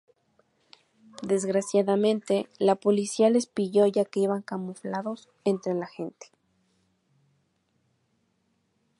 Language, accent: Spanish, México